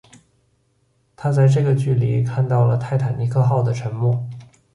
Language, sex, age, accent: Chinese, male, 19-29, 出生地：北京市